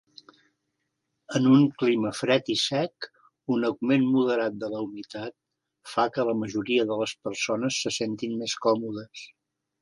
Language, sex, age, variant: Catalan, male, 70-79, Central